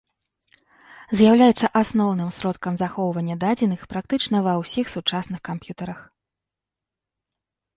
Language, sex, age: Belarusian, female, 19-29